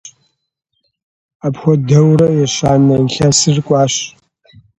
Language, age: Kabardian, 40-49